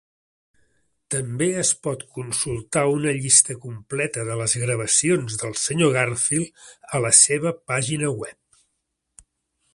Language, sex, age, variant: Catalan, male, 60-69, Central